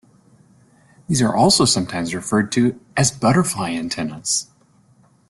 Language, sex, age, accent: English, male, 19-29, United States English